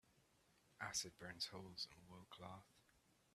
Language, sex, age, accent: English, male, 19-29, Irish English